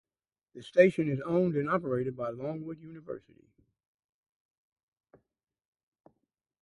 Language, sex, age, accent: English, male, 60-69, United States English